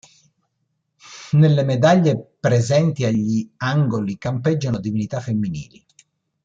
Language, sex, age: Italian, male, 60-69